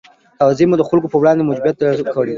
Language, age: Pashto, 19-29